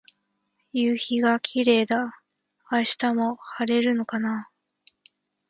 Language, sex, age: Japanese, female, 19-29